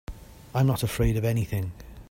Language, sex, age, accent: English, male, 30-39, Welsh English